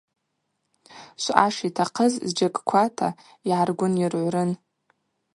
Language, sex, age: Abaza, female, 19-29